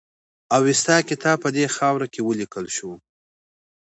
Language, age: Pashto, 40-49